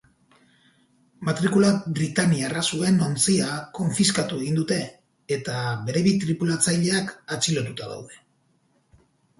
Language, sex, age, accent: Basque, male, 40-49, Mendebalekoa (Araba, Bizkaia, Gipuzkoako mendebaleko herri batzuk)